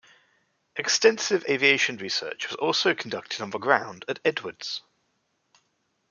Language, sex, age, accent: English, male, 19-29, England English